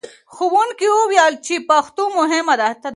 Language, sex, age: Pashto, female, 19-29